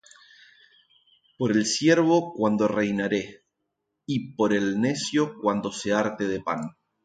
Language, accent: Spanish, Rioplatense: Argentina, Uruguay, este de Bolivia, Paraguay